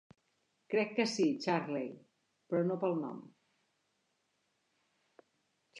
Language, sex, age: Catalan, male, 50-59